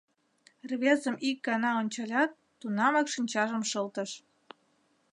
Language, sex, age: Mari, female, 30-39